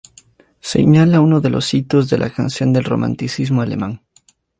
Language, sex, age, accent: Spanish, male, 19-29, Andino-Pacífico: Colombia, Perú, Ecuador, oeste de Bolivia y Venezuela andina